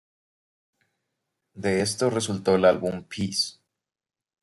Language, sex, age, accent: Spanish, male, 19-29, México